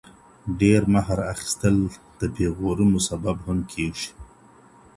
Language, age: Pashto, 40-49